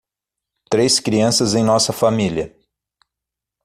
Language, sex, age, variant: Portuguese, male, 40-49, Portuguese (Brasil)